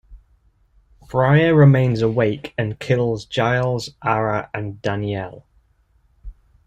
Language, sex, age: English, male, 30-39